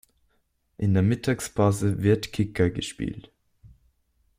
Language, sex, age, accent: German, male, under 19, Österreichisches Deutsch